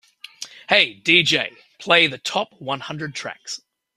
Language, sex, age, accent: English, male, 40-49, Australian English